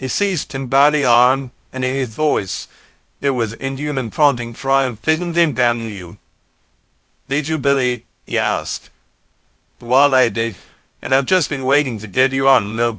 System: TTS, VITS